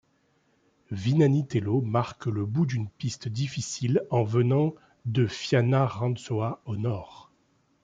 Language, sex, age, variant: French, male, 50-59, Français de métropole